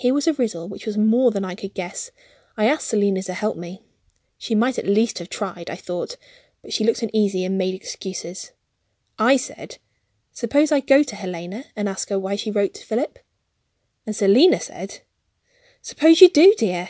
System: none